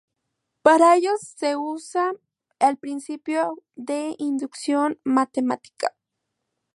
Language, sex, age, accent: Spanish, female, under 19, México